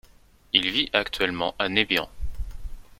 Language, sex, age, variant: French, male, 30-39, Français de métropole